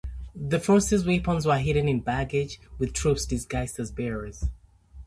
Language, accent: English, United States English